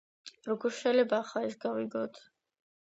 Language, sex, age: Georgian, female, under 19